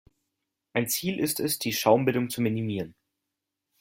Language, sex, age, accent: German, male, 19-29, Deutschland Deutsch